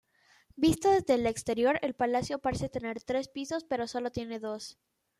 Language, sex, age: Spanish, female, 19-29